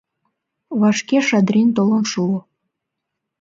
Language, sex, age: Mari, female, under 19